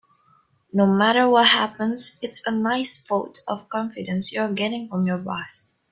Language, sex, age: English, female, under 19